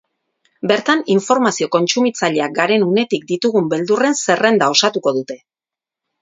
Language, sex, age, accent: Basque, female, 40-49, Erdialdekoa edo Nafarra (Gipuzkoa, Nafarroa)